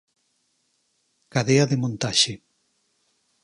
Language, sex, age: Galician, male, 50-59